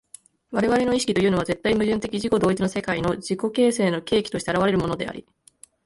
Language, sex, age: Japanese, female, 19-29